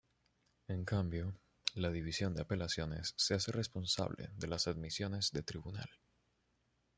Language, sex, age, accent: Spanish, male, under 19, Caribe: Cuba, Venezuela, Puerto Rico, República Dominicana, Panamá, Colombia caribeña, México caribeño, Costa del golfo de México